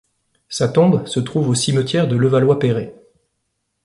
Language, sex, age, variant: French, male, 30-39, Français de métropole